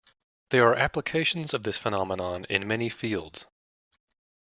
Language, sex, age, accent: English, male, 30-39, United States English